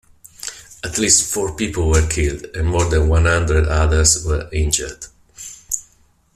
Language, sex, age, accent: English, male, 50-59, England English